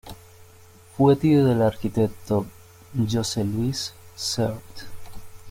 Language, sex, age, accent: Spanish, male, under 19, Caribe: Cuba, Venezuela, Puerto Rico, República Dominicana, Panamá, Colombia caribeña, México caribeño, Costa del golfo de México